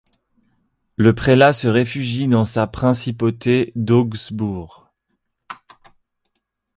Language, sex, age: French, male, 30-39